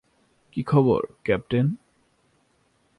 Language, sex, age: Bengali, male, 19-29